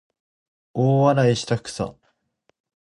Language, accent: Japanese, 関東